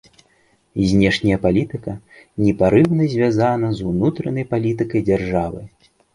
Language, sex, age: Belarusian, male, 30-39